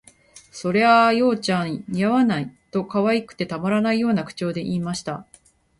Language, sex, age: Japanese, female, 40-49